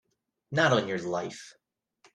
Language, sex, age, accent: English, male, 19-29, United States English